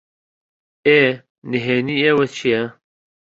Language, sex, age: Central Kurdish, male, 30-39